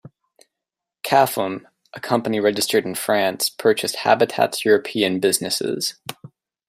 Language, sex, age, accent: English, male, 19-29, United States English